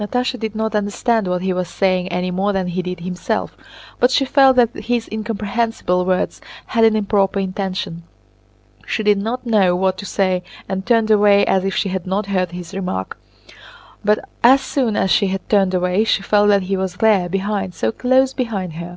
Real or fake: real